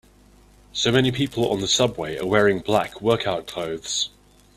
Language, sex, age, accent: English, male, 30-39, England English